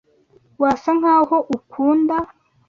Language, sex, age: Kinyarwanda, female, 19-29